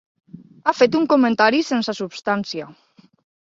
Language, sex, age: Catalan, female, 19-29